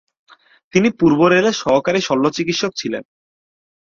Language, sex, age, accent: Bengali, male, 19-29, Native